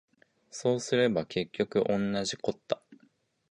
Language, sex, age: Japanese, male, 19-29